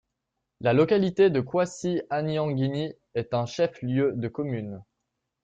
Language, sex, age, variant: French, male, 19-29, Français de métropole